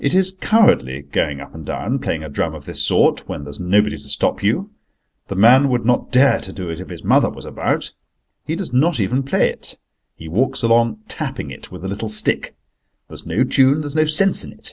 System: none